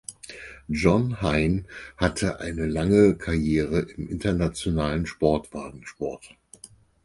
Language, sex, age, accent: German, male, 50-59, Deutschland Deutsch